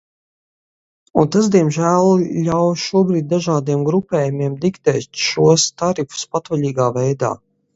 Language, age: Latvian, 40-49